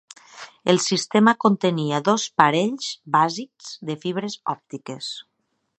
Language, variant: Catalan, Nord-Occidental